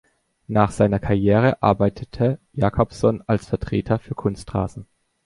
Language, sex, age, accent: German, male, 19-29, Deutschland Deutsch